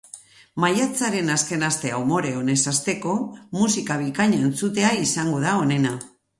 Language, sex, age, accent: Basque, female, 60-69, Mendebalekoa (Araba, Bizkaia, Gipuzkoako mendebaleko herri batzuk)